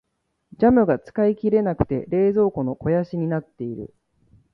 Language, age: Japanese, 19-29